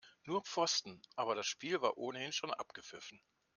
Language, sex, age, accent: German, male, 60-69, Deutschland Deutsch